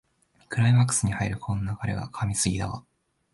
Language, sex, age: Japanese, male, 19-29